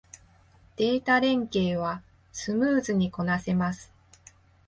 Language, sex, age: Japanese, female, 30-39